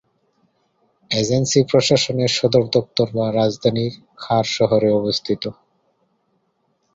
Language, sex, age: Bengali, male, 30-39